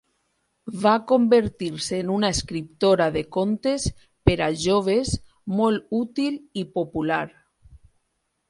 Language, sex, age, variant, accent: Catalan, female, 40-49, Tortosí, valencià